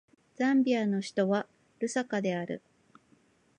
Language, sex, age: Japanese, female, 40-49